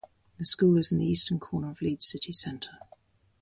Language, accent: English, England English